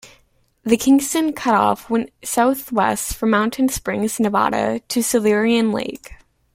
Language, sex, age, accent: English, female, under 19, United States English